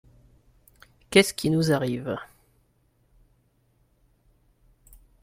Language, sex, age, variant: French, male, 19-29, Français de métropole